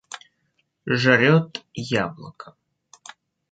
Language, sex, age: Russian, male, 19-29